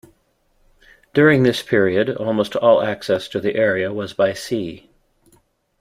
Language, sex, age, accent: English, male, 50-59, United States English